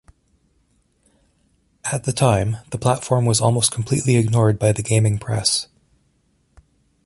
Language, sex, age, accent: English, male, 40-49, Canadian English